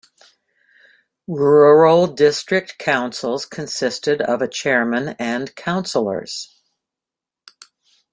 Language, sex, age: English, female, 60-69